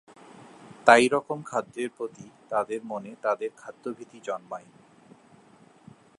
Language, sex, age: Bengali, male, 30-39